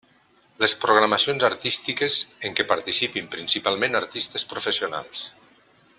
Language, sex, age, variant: Catalan, male, 60-69, Nord-Occidental